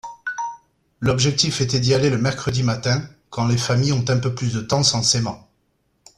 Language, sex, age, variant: French, male, 40-49, Français de métropole